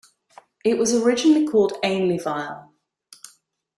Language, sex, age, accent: English, female, 40-49, England English